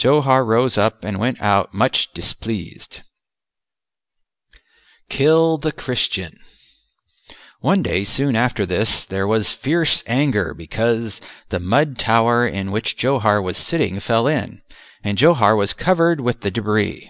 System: none